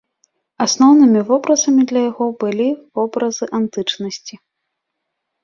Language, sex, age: Belarusian, female, 19-29